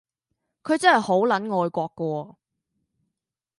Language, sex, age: Cantonese, female, 19-29